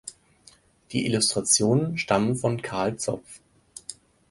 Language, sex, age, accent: German, male, 19-29, Deutschland Deutsch